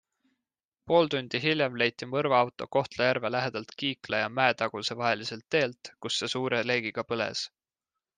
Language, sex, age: Estonian, male, 19-29